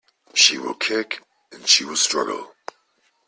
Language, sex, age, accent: English, male, 50-59, England English